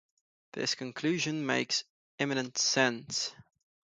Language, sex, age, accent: English, male, 19-29, United States English; England English